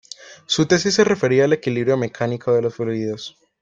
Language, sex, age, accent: Spanish, male, 19-29, Andino-Pacífico: Colombia, Perú, Ecuador, oeste de Bolivia y Venezuela andina